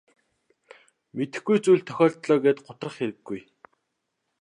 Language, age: Mongolian, 19-29